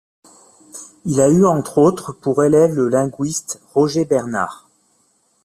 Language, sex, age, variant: French, male, 40-49, Français de métropole